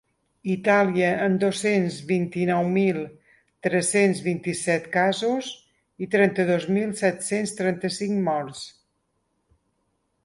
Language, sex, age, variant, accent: Catalan, female, 50-59, Balear, menorquí